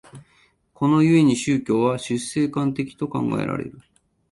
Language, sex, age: Japanese, male, 40-49